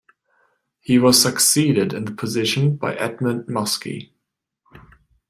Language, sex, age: English, male, 19-29